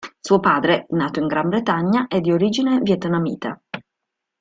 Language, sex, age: Italian, female, 40-49